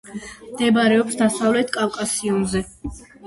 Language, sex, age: Georgian, female, 19-29